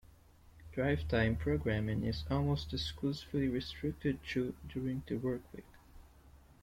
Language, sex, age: English, male, 19-29